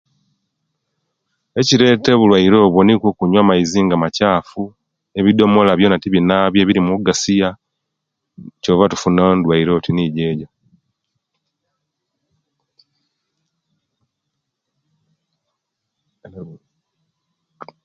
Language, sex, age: Kenyi, male, 50-59